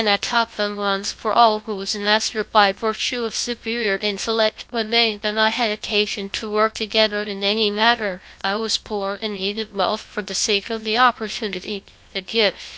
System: TTS, GlowTTS